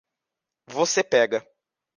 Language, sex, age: Portuguese, male, 19-29